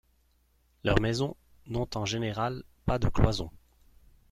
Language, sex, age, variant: French, male, 40-49, Français de métropole